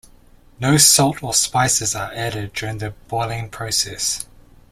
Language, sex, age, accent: English, male, 30-39, New Zealand English